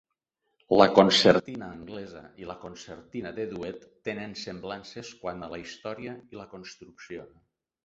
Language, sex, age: Catalan, male, 50-59